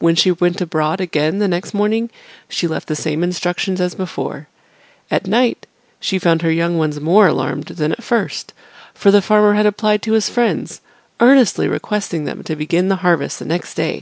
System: none